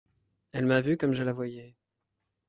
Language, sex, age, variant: French, male, 30-39, Français de métropole